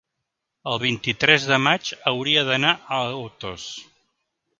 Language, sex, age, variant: Catalan, male, 50-59, Central